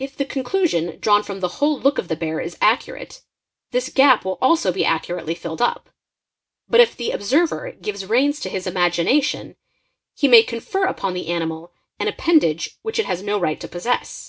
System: none